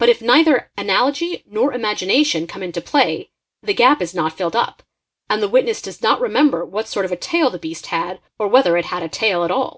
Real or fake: real